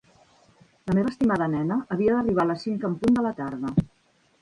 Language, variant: Catalan, Central